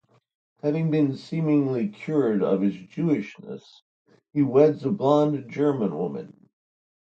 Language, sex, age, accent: English, male, 60-69, United States English